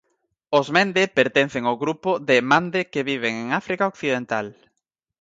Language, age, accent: Galician, 19-29, Atlántico (seseo e gheada); Normativo (estándar)